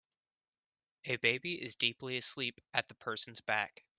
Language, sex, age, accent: English, male, 19-29, United States English